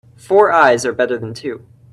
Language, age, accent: English, 19-29, United States English